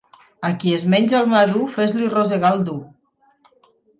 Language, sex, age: Catalan, female, 50-59